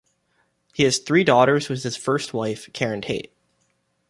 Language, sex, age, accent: English, male, 19-29, United States English